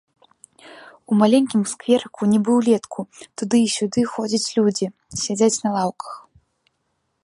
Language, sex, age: Belarusian, female, under 19